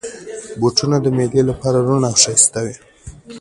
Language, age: Pashto, 19-29